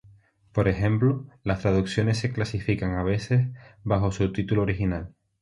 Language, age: Spanish, 19-29